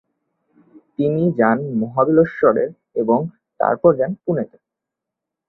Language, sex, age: Bengali, male, 19-29